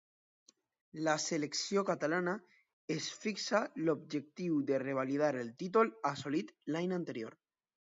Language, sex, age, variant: Catalan, male, under 19, Alacantí